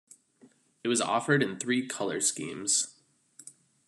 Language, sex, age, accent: English, male, 30-39, United States English